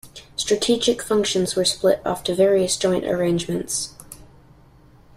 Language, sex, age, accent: English, male, under 19, United States English